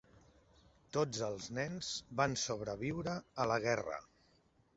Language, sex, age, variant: Catalan, male, 40-49, Central